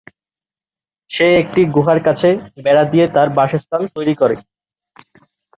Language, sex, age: Bengali, male, 19-29